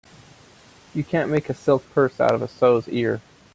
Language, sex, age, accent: English, male, 19-29, United States English